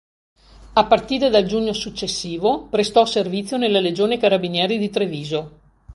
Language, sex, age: Italian, female, 60-69